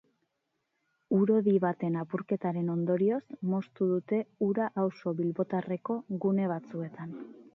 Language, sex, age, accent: Basque, female, 40-49, Mendebalekoa (Araba, Bizkaia, Gipuzkoako mendebaleko herri batzuk)